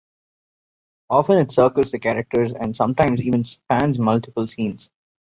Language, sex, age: English, male, 19-29